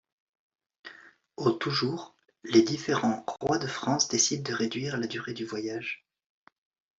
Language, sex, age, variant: French, male, 30-39, Français de métropole